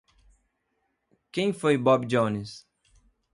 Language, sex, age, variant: Portuguese, male, 40-49, Portuguese (Brasil)